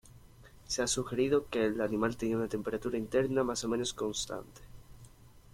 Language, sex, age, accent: Spanish, male, 19-29, España: Sur peninsular (Andalucia, Extremadura, Murcia)